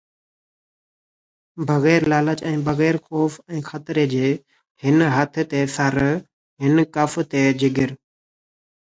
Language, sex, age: Sindhi, male, 19-29